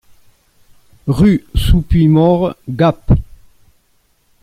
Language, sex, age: French, male, 60-69